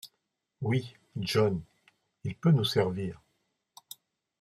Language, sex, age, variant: French, male, 60-69, Français de métropole